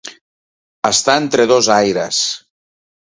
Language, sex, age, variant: Catalan, male, 40-49, Central